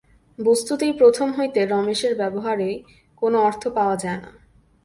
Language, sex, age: Bengali, female, 19-29